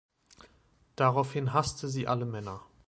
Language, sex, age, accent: German, male, 30-39, Deutschland Deutsch